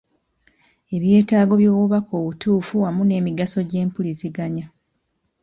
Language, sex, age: Ganda, female, 30-39